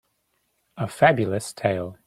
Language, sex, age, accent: English, male, 30-39, New Zealand English